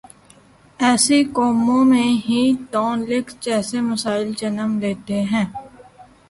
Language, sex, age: Urdu, female, 19-29